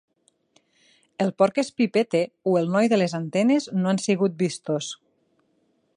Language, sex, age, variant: Catalan, female, 30-39, Nord-Occidental